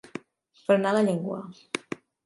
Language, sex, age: Catalan, female, 50-59